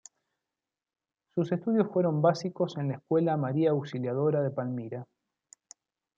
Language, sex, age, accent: Spanish, male, 40-49, Rioplatense: Argentina, Uruguay, este de Bolivia, Paraguay